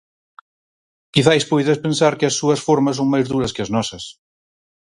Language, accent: Galician, Normativo (estándar)